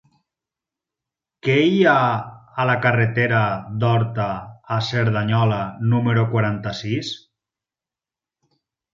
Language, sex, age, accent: Catalan, male, 30-39, valencià